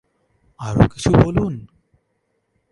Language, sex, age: Bengali, male, 19-29